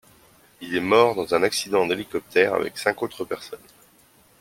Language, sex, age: French, male, 30-39